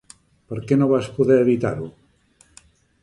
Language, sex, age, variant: Catalan, male, 70-79, Central